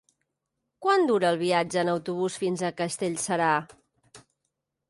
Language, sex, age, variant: Catalan, female, 40-49, Central